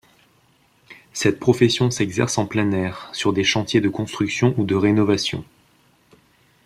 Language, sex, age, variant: French, male, 19-29, Français de métropole